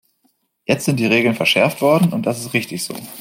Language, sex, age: German, male, 19-29